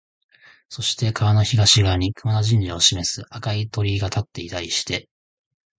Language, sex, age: Japanese, male, 19-29